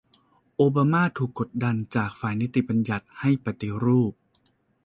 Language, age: Thai, 40-49